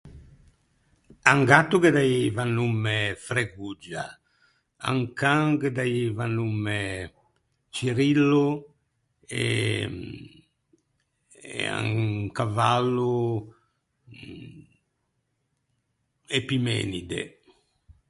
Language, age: Ligurian, 70-79